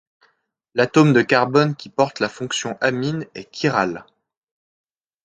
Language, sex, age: French, male, 19-29